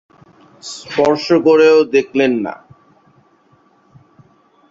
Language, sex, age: Bengali, male, 19-29